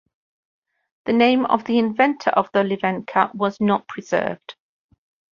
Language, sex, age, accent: English, female, 50-59, England English